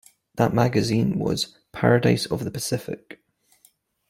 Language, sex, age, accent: English, male, 19-29, Scottish English